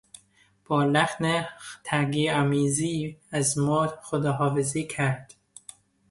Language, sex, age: Persian, male, 30-39